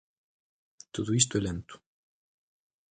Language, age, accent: Galician, under 19, Atlántico (seseo e gheada)